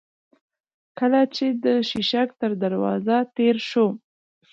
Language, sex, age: Pashto, female, 19-29